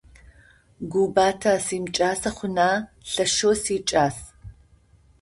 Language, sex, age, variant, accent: Adyghe, female, 50-59, Адыгабзэ (Кирил, пстэумэ зэдыряе), Бжъэдыгъу (Bjeduğ)